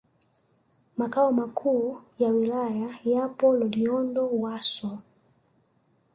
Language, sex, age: Swahili, female, 19-29